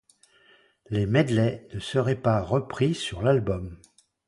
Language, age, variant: French, 70-79, Français de métropole